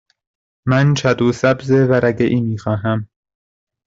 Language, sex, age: Persian, male, 19-29